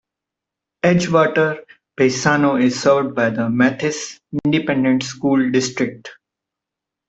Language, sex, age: English, male, 30-39